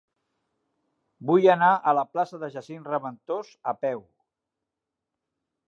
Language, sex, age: Catalan, male, 60-69